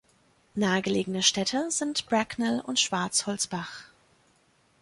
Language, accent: German, Deutschland Deutsch